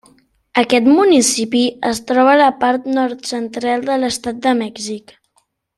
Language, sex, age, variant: Catalan, male, under 19, Central